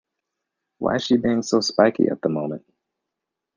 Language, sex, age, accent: English, male, 30-39, United States English